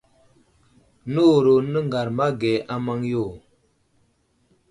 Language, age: Wuzlam, 19-29